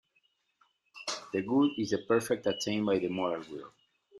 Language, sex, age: English, male, 30-39